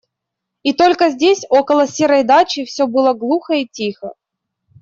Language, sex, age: Russian, female, 19-29